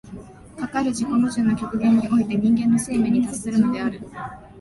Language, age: Japanese, 19-29